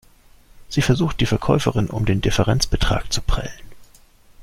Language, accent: German, Deutschland Deutsch